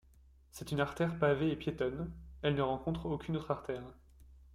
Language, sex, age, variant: French, male, 19-29, Français de métropole